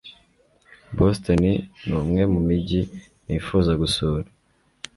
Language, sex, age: Kinyarwanda, male, 19-29